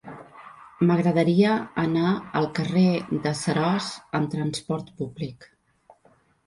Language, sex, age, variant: Catalan, female, 50-59, Central